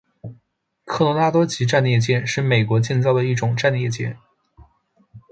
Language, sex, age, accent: Chinese, male, under 19, 出生地：湖北省